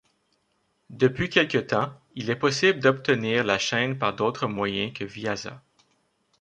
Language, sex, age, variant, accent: French, male, 30-39, Français d'Amérique du Nord, Français du Canada